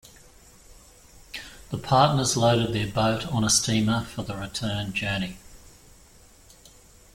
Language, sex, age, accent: English, male, 50-59, Australian English